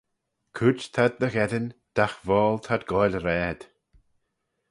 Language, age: Manx, 40-49